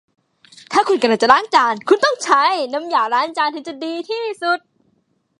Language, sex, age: Thai, female, 19-29